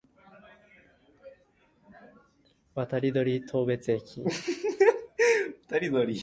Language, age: Japanese, under 19